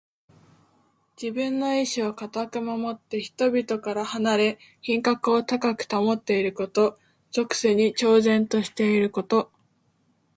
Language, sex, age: Japanese, female, 19-29